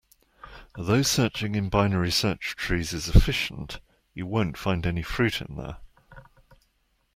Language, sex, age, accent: English, male, 60-69, England English